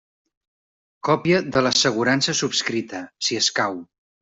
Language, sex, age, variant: Catalan, male, 50-59, Central